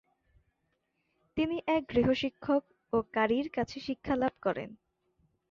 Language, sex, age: Bengali, female, 19-29